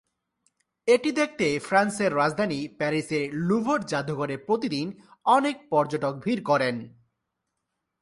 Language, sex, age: Bengali, male, 19-29